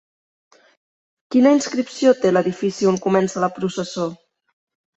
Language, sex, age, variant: Catalan, female, 30-39, Central